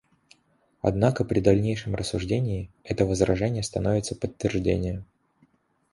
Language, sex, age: Russian, male, 19-29